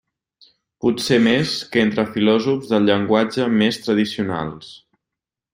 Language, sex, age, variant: Catalan, male, 19-29, Central